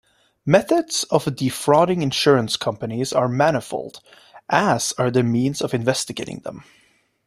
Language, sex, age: English, male, 19-29